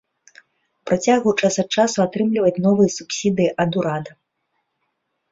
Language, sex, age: Belarusian, female, 30-39